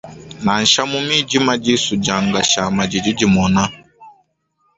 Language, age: Luba-Lulua, 19-29